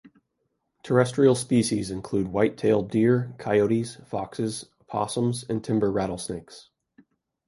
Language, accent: English, United States English